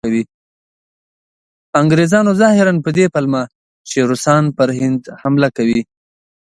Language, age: Pashto, 30-39